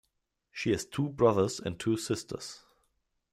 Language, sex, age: English, male, 19-29